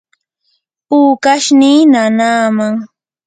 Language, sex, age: Yanahuanca Pasco Quechua, female, 19-29